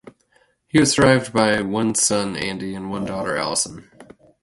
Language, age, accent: English, 30-39, United States English